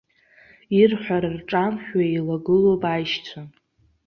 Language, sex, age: Abkhazian, female, 19-29